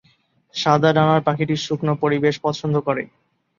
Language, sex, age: Bengali, male, 19-29